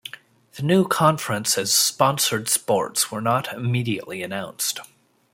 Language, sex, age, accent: English, male, 30-39, United States English